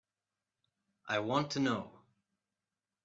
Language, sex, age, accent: English, male, 19-29, United States English